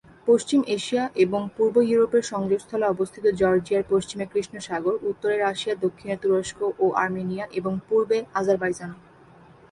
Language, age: Bengali, 19-29